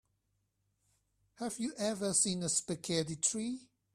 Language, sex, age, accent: English, male, 30-39, Hong Kong English